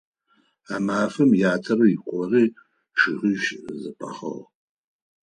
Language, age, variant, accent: Adyghe, 40-49, Адыгабзэ (Кирил, пстэумэ зэдыряе), Кıэмгуй (Çemguy)